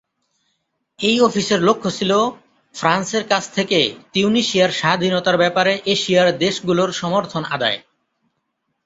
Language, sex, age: Bengali, male, 30-39